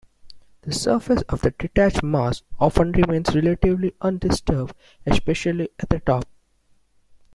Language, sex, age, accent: English, male, 19-29, India and South Asia (India, Pakistan, Sri Lanka)